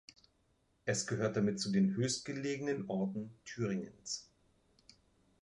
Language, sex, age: German, male, 50-59